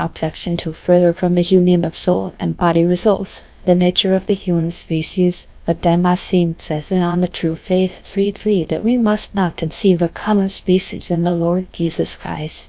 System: TTS, GlowTTS